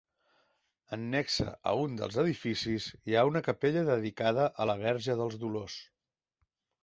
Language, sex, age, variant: Catalan, male, 50-59, Central